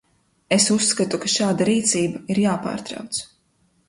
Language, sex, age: Latvian, female, 19-29